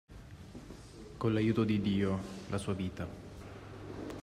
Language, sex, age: Italian, male, 19-29